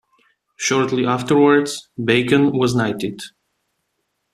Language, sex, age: English, male, 19-29